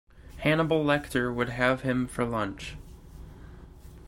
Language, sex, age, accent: English, male, 19-29, United States English